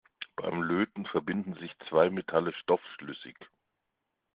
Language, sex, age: German, male, 40-49